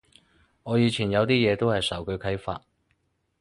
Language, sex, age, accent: Cantonese, male, 30-39, 广州音